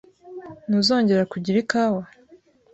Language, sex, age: Kinyarwanda, female, 19-29